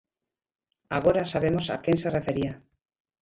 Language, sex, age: Galician, female, 60-69